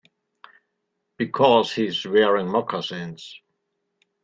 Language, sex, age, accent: English, male, 60-69, England English